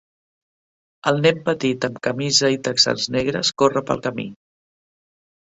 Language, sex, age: Catalan, female, 60-69